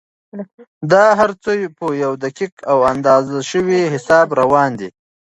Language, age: Pashto, 19-29